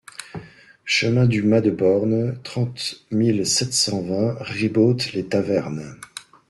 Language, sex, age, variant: French, male, 50-59, Français de métropole